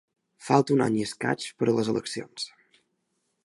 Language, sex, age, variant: Catalan, male, 19-29, Balear